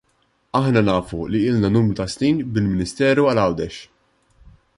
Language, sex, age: Maltese, male, 19-29